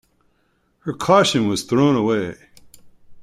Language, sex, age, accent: English, male, 50-59, United States English